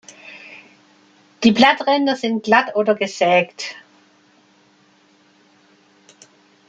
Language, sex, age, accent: German, female, 60-69, Deutschland Deutsch